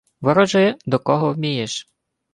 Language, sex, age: Ukrainian, male, 19-29